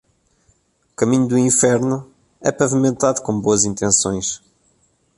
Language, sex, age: Portuguese, male, 19-29